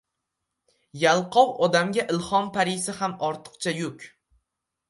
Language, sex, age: Uzbek, male, 19-29